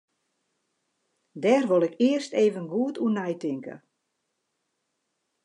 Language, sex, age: Western Frisian, female, 50-59